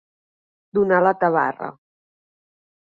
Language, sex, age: Catalan, female, 30-39